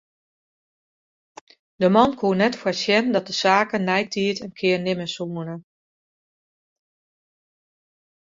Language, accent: Western Frisian, Wâldfrysk